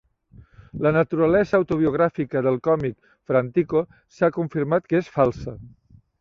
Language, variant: Catalan, Central